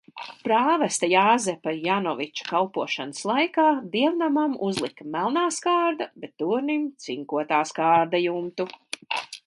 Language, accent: Latvian, Rigas